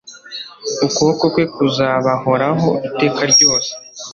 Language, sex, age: Kinyarwanda, male, under 19